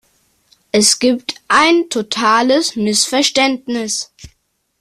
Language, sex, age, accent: German, male, under 19, Deutschland Deutsch